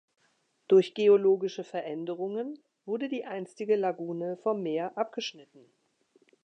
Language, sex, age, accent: German, female, 50-59, Deutschland Deutsch